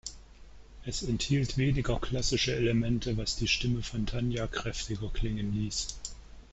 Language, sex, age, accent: German, male, 50-59, Deutschland Deutsch